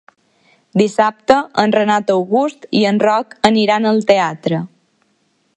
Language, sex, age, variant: Catalan, female, under 19, Balear